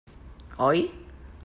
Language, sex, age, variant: Catalan, female, 50-59, Central